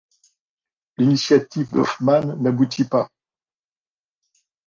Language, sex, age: French, male, 50-59